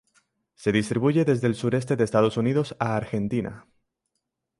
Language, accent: Spanish, España: Centro-Sur peninsular (Madrid, Toledo, Castilla-La Mancha)